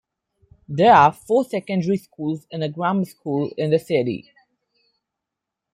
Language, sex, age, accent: English, male, 19-29, India and South Asia (India, Pakistan, Sri Lanka)